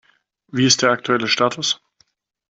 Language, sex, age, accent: German, male, 30-39, Deutschland Deutsch